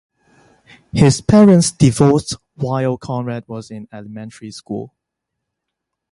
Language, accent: English, Hong Kong English